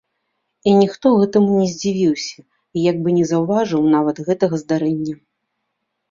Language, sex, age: Belarusian, female, 40-49